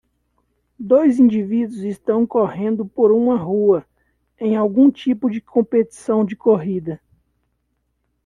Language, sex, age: Portuguese, male, 30-39